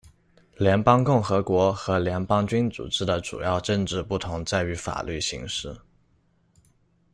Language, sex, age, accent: Chinese, male, under 19, 出生地：浙江省